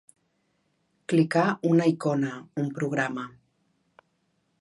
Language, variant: Catalan, Central